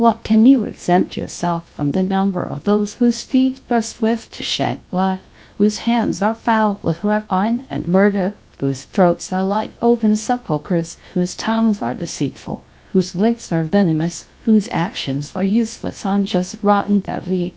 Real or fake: fake